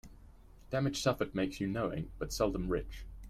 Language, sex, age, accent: English, male, 19-29, England English